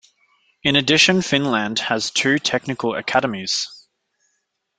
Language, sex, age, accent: English, male, 19-29, Australian English